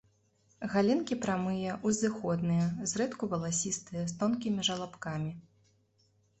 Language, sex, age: Belarusian, female, 30-39